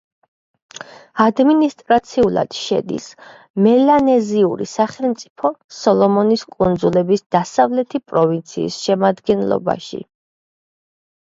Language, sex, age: Georgian, female, 30-39